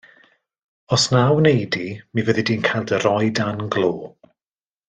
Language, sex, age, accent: Welsh, male, 30-39, Y Deyrnas Unedig Cymraeg